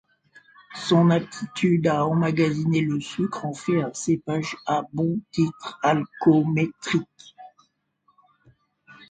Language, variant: French, Français de métropole